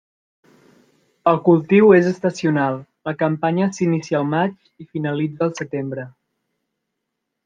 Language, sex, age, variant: Catalan, male, 19-29, Central